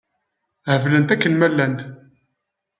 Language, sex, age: Kabyle, male, 30-39